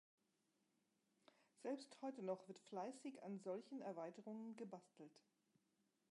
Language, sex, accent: German, female, Deutschland Deutsch